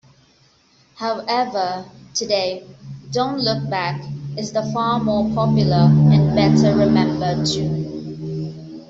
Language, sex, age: English, female, 19-29